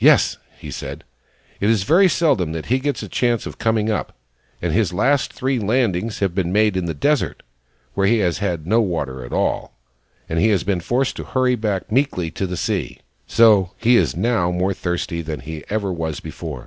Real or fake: real